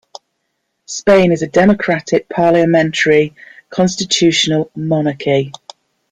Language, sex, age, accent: English, female, 40-49, England English